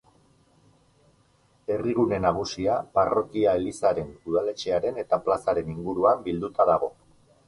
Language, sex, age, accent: Basque, male, 40-49, Erdialdekoa edo Nafarra (Gipuzkoa, Nafarroa)